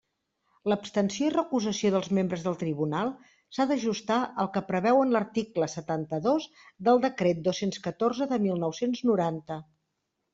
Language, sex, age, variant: Catalan, female, 50-59, Central